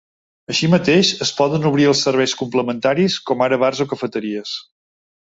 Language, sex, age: Catalan, male, 40-49